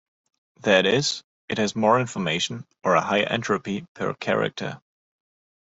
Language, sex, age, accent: English, male, 30-39, United States English